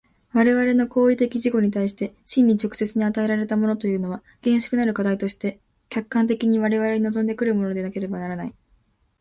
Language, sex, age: Japanese, female, under 19